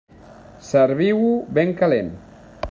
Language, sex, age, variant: Catalan, male, 40-49, Central